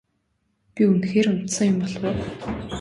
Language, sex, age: Mongolian, female, 19-29